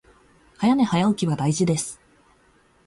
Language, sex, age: Japanese, female, 19-29